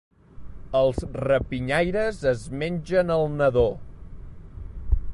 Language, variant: Catalan, Central